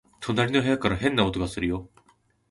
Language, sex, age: Japanese, male, 19-29